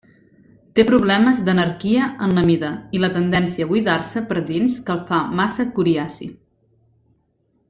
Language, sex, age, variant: Catalan, female, 19-29, Central